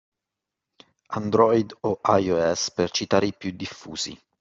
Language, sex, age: Italian, male, 30-39